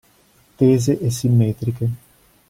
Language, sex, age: Italian, male, 40-49